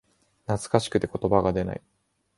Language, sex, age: Japanese, male, 19-29